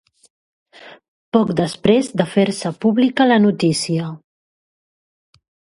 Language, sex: Catalan, female